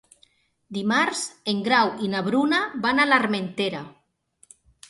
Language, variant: Catalan, Nord-Occidental